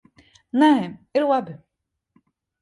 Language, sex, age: Latvian, female, 30-39